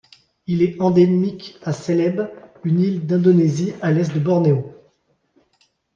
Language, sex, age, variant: French, male, 30-39, Français de métropole